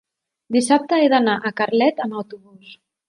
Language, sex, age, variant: Catalan, female, 30-39, Central